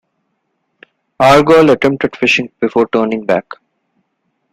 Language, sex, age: English, male, 19-29